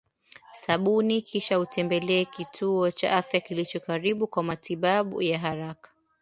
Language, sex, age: Swahili, female, 19-29